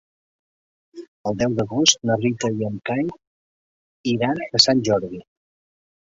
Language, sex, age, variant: Catalan, male, 50-59, Central